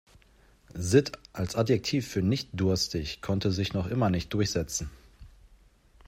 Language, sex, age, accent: German, male, 30-39, Deutschland Deutsch